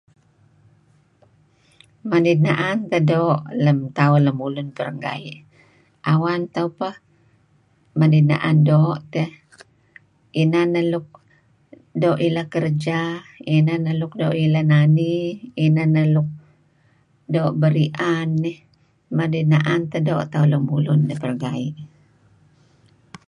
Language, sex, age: Kelabit, female, 60-69